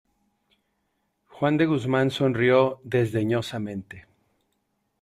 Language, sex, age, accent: Spanish, male, 30-39, México